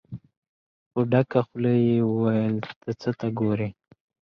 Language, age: Pashto, 19-29